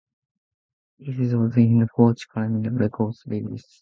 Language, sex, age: English, male, 19-29